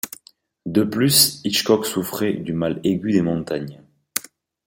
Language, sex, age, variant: French, male, 19-29, Français de métropole